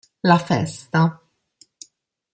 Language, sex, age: Italian, female, 30-39